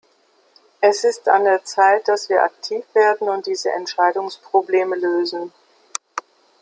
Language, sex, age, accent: German, female, 50-59, Deutschland Deutsch